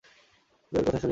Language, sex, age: Bengali, male, 19-29